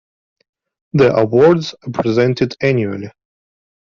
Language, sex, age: English, male, 30-39